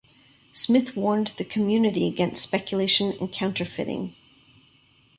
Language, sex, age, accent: English, female, 50-59, Canadian English